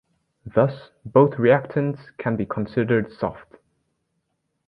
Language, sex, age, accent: English, male, 19-29, United States English